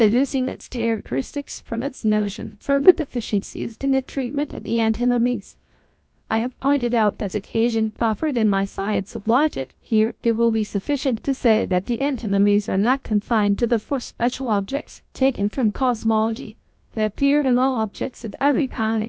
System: TTS, GlowTTS